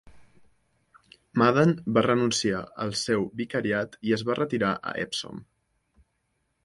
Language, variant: Catalan, Central